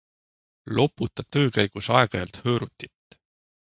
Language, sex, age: Estonian, male, 30-39